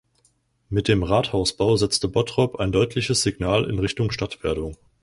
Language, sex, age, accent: German, male, 19-29, Deutschland Deutsch